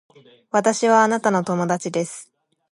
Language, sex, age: Japanese, female, 19-29